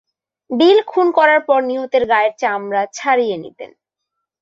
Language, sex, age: Bengali, female, 19-29